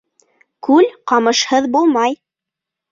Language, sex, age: Bashkir, female, under 19